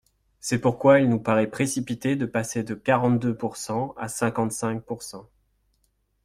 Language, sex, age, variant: French, male, 30-39, Français de métropole